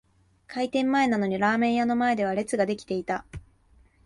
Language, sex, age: Japanese, female, 19-29